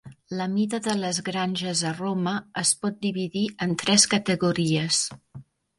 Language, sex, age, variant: Catalan, female, 50-59, Septentrional